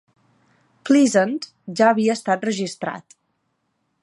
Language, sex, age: Catalan, female, 19-29